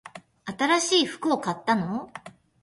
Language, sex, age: Japanese, female, 50-59